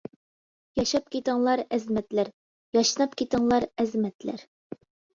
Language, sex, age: Uyghur, female, under 19